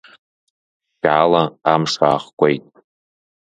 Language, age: Abkhazian, 19-29